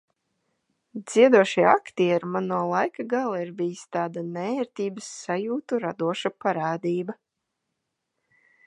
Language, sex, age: Latvian, female, 30-39